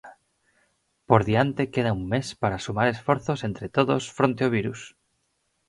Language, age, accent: Galician, 19-29, Normativo (estándar)